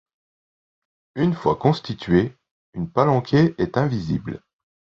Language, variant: French, Français de métropole